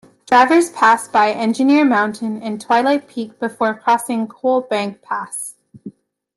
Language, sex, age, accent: English, female, 19-29, Canadian English